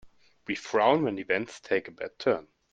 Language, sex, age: English, male, 19-29